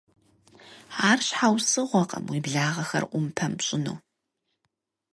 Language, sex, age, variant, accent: Kabardian, female, 30-39, Адыгэбзэ (Къэбэрдей, Кирил, псоми зэдай), Джылэхъстэней (Gilahsteney)